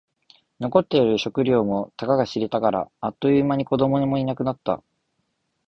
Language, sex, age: Japanese, male, 19-29